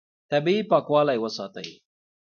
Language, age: Pashto, 30-39